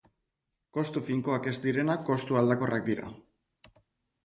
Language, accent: Basque, Mendebalekoa (Araba, Bizkaia, Gipuzkoako mendebaleko herri batzuk)